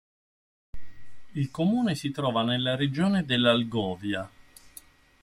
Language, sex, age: Italian, male, 50-59